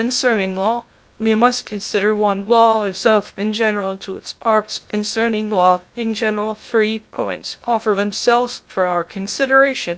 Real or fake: fake